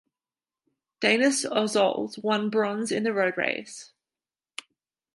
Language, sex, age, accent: English, female, 19-29, Australian English